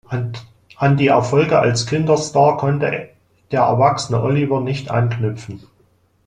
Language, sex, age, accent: German, male, 40-49, Deutschland Deutsch